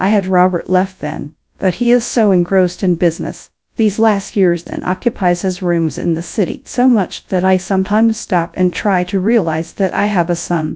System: TTS, GradTTS